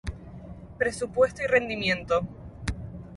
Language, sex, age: Spanish, female, 19-29